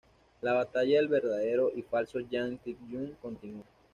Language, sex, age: Spanish, male, 19-29